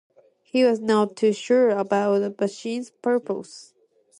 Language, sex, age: English, female, under 19